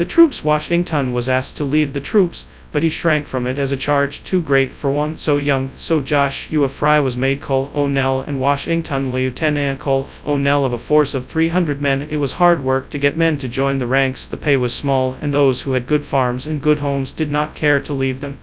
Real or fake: fake